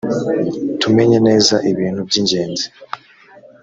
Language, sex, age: Kinyarwanda, male, 19-29